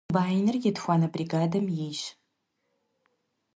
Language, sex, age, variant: Kabardian, female, 19-29, Адыгэбзэ (Къэбэрдей, Кирил, псоми зэдай)